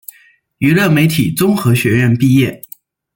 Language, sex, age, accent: Chinese, male, 19-29, 出生地：山西省